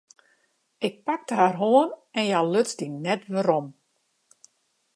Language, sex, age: Western Frisian, female, 40-49